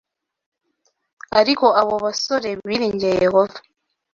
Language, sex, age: Kinyarwanda, female, 19-29